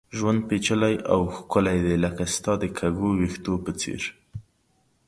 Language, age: Pashto, 19-29